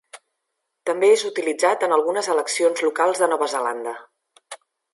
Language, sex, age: Catalan, female, 40-49